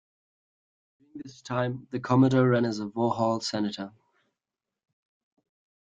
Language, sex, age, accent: English, male, 19-29, England English